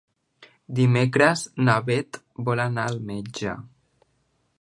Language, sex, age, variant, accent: Catalan, male, under 19, Central, central